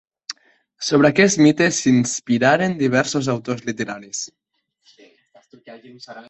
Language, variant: Catalan, Nord-Occidental